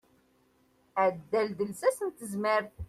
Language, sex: Kabyle, female